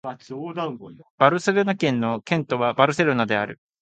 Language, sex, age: Japanese, male, 19-29